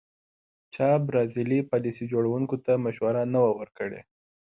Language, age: Pashto, 19-29